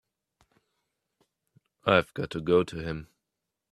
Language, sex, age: English, male, 30-39